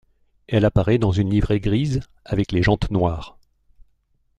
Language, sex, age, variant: French, male, 60-69, Français de métropole